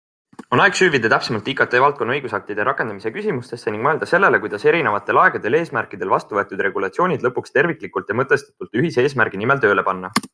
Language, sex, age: Estonian, male, 19-29